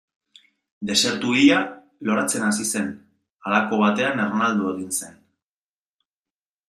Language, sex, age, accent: Basque, male, 30-39, Mendebalekoa (Araba, Bizkaia, Gipuzkoako mendebaleko herri batzuk)